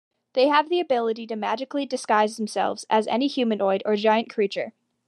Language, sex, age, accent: English, female, under 19, United States English